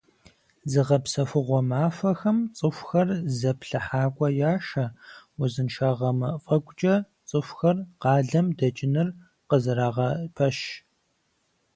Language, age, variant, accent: Kabardian, 19-29, Адыгэбзэ (Къэбэрдей, Кирил, псоми зэдай), Джылэхъстэней (Gilahsteney)